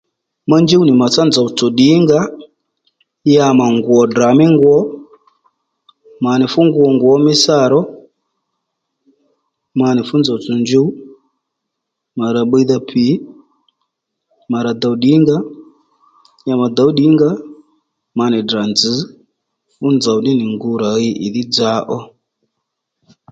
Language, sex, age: Lendu, male, 30-39